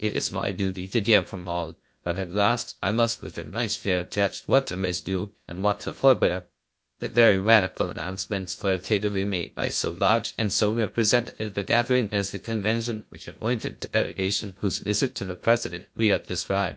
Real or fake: fake